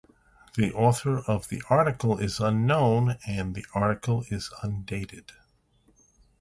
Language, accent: English, United States English